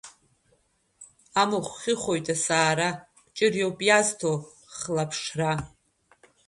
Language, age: Abkhazian, under 19